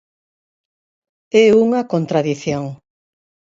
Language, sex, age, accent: Galician, female, 60-69, Normativo (estándar)